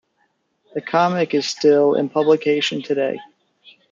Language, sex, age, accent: English, male, 30-39, United States English